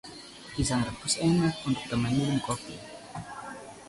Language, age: Indonesian, 19-29